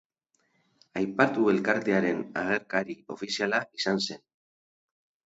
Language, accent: Basque, Mendebalekoa (Araba, Bizkaia, Gipuzkoako mendebaleko herri batzuk)